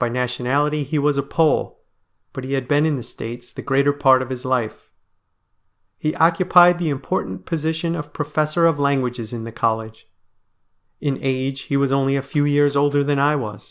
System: none